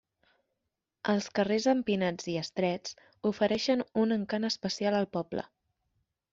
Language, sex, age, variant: Catalan, female, 19-29, Central